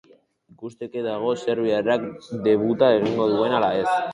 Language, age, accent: Basque, under 19, Erdialdekoa edo Nafarra (Gipuzkoa, Nafarroa)